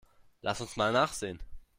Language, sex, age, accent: German, male, 19-29, Deutschland Deutsch